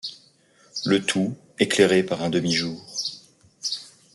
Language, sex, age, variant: French, male, 40-49, Français de métropole